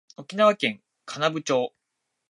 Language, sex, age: Japanese, male, 19-29